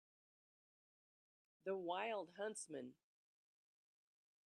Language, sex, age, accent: English, female, 60-69, United States English